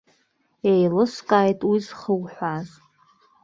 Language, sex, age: Abkhazian, female, 19-29